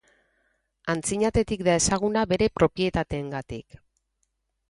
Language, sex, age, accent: Basque, female, 40-49, Mendebalekoa (Araba, Bizkaia, Gipuzkoako mendebaleko herri batzuk)